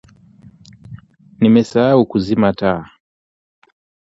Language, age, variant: Swahili, 19-29, Kiswahili cha Bara ya Tanzania